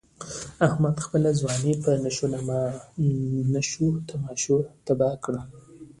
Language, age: Pashto, 19-29